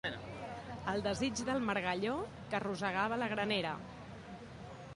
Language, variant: Catalan, Central